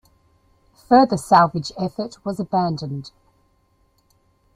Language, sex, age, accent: English, female, 50-59, Australian English